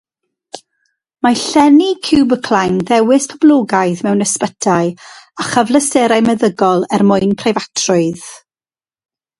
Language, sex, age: Welsh, female, 40-49